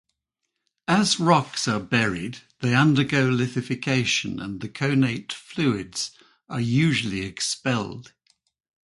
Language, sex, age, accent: English, male, 60-69, England English